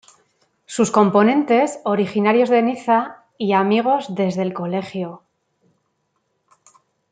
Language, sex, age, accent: Spanish, female, 40-49, España: Norte peninsular (Asturias, Castilla y León, Cantabria, País Vasco, Navarra, Aragón, La Rioja, Guadalajara, Cuenca)